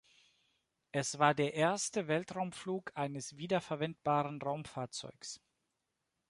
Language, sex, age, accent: German, male, 30-39, Deutschland Deutsch